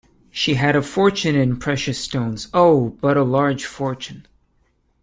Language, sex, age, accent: English, male, 19-29, United States English